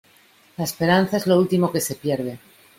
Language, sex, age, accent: Spanish, female, 40-49, España: Norte peninsular (Asturias, Castilla y León, Cantabria, País Vasco, Navarra, Aragón, La Rioja, Guadalajara, Cuenca)